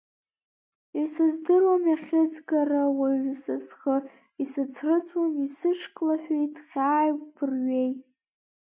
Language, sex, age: Abkhazian, female, under 19